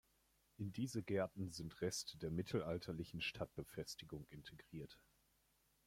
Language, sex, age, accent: German, male, 19-29, Deutschland Deutsch